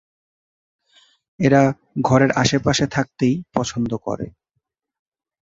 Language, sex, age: Bengali, male, 19-29